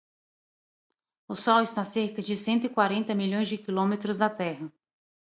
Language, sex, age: Portuguese, female, 30-39